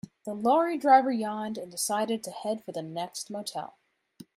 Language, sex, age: English, female, 30-39